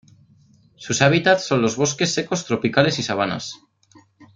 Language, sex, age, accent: Spanish, male, 19-29, España: Norte peninsular (Asturias, Castilla y León, Cantabria, País Vasco, Navarra, Aragón, La Rioja, Guadalajara, Cuenca)